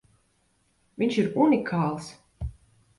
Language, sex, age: Latvian, female, 19-29